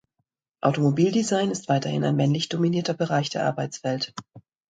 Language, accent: German, Deutschland Deutsch